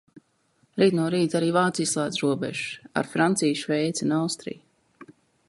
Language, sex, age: Latvian, female, 19-29